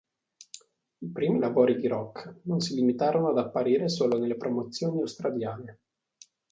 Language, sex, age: Italian, male, 19-29